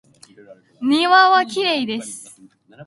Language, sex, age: Japanese, female, 19-29